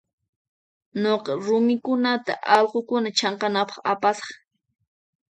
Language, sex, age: Puno Quechua, female, 19-29